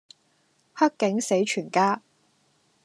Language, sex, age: Cantonese, female, 19-29